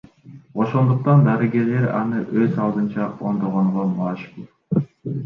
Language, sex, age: Kyrgyz, male, 19-29